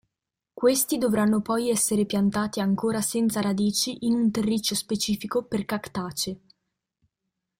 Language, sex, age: Italian, female, 19-29